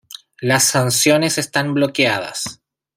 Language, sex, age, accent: Spanish, male, 40-49, Chileno: Chile, Cuyo